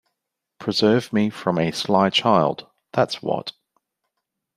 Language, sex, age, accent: English, male, 40-49, Australian English